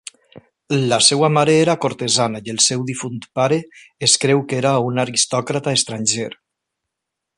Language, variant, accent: Catalan, Valencià central, valencià